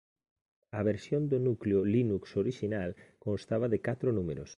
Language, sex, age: Galician, male, 40-49